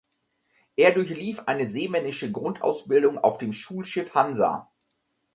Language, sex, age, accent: German, male, 50-59, Deutschland Deutsch